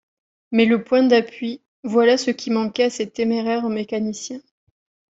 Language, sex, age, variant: French, female, 30-39, Français de métropole